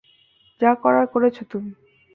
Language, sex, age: Bengali, female, 19-29